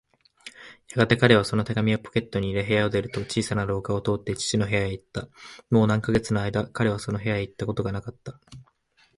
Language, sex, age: Japanese, male, 19-29